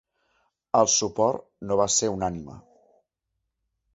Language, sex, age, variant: Catalan, male, 30-39, Central